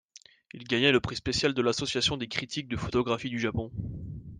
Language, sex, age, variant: French, male, 19-29, Français de métropole